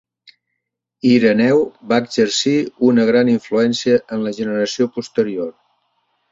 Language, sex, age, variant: Catalan, male, 60-69, Central